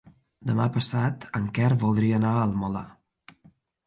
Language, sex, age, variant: Catalan, male, 19-29, Balear